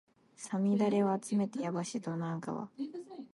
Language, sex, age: Japanese, female, 19-29